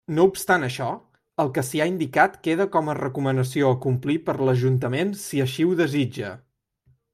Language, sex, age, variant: Catalan, male, 19-29, Central